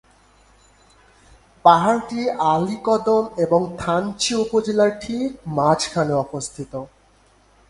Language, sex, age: Bengali, male, 19-29